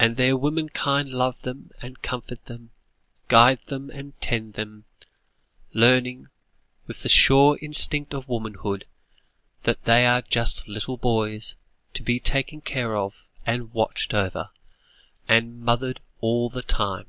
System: none